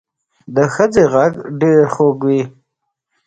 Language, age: Pashto, 40-49